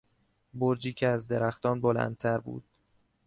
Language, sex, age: Persian, male, 19-29